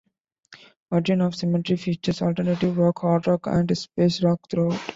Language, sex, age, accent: English, male, 19-29, India and South Asia (India, Pakistan, Sri Lanka)